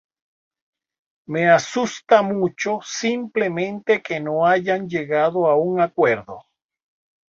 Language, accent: Spanish, Caribe: Cuba, Venezuela, Puerto Rico, República Dominicana, Panamá, Colombia caribeña, México caribeño, Costa del golfo de México